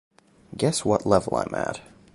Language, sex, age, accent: English, male, 19-29, Canadian English